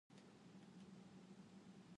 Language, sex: Indonesian, female